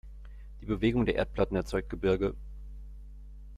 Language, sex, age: German, male, 19-29